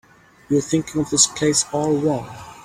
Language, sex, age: English, male, 19-29